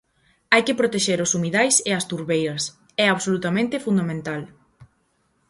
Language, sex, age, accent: Galician, female, 19-29, Atlántico (seseo e gheada)